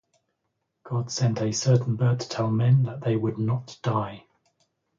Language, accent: English, England English